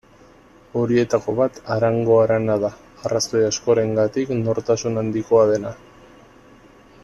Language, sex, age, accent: Basque, male, 40-49, Erdialdekoa edo Nafarra (Gipuzkoa, Nafarroa)